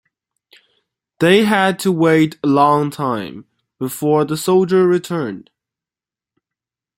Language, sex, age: English, male, 19-29